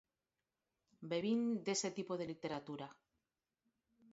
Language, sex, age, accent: Galician, female, 50-59, Normativo (estándar)